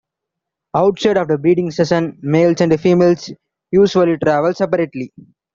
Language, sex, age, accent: English, male, 19-29, India and South Asia (India, Pakistan, Sri Lanka)